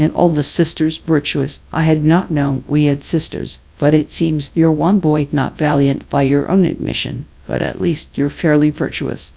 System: TTS, GradTTS